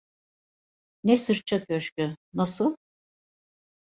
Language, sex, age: Turkish, female, 50-59